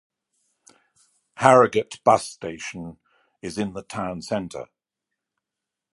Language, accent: English, England English